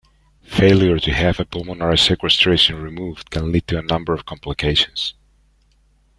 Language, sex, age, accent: English, male, 40-49, United States English